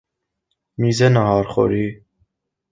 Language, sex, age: Persian, male, under 19